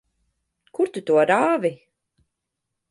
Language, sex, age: Latvian, female, 30-39